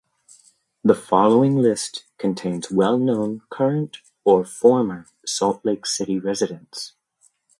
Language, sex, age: English, male, 30-39